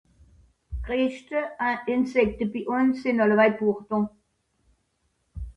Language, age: French, 70-79